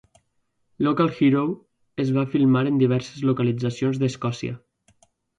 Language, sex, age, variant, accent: Catalan, male, 19-29, Valencià central, valencià